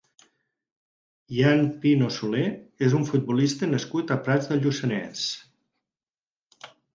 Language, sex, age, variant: Catalan, male, 60-69, Central